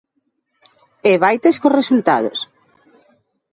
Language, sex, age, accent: Galician, female, 30-39, Normativo (estándar)